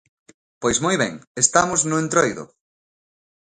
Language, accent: Galician, Normativo (estándar)